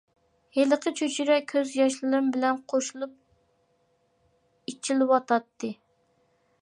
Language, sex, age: Uyghur, female, 19-29